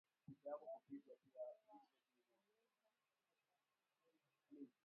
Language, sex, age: Swahili, female, 19-29